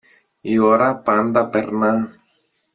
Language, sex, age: Greek, male, 30-39